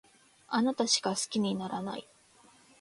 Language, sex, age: Japanese, female, 19-29